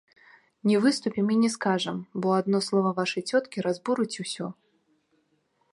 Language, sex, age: Belarusian, female, 19-29